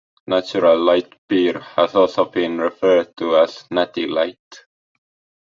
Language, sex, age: English, male, 19-29